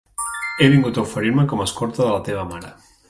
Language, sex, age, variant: Catalan, male, 30-39, Central